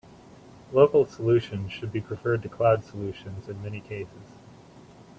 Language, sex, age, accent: English, male, under 19, United States English